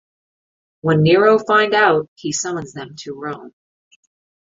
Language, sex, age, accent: English, female, 50-59, United States English